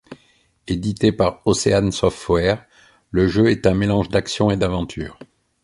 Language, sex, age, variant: French, male, 50-59, Français de métropole